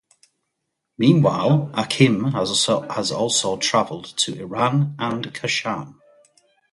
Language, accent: English, England English